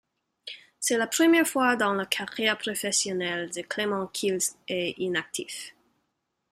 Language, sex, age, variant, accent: French, female, 19-29, Français d'Amérique du Nord, Français du Canada